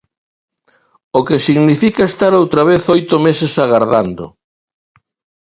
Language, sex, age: Galician, male, 50-59